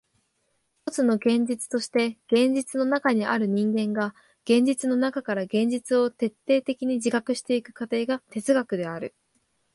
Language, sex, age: Japanese, female, under 19